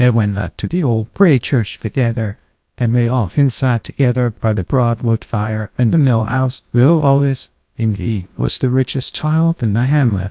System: TTS, GlowTTS